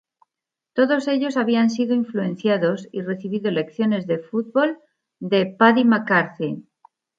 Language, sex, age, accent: Spanish, female, 50-59, España: Centro-Sur peninsular (Madrid, Toledo, Castilla-La Mancha)